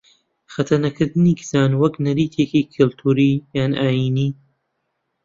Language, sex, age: Central Kurdish, male, 19-29